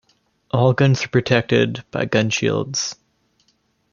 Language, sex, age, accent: English, male, 19-29, Canadian English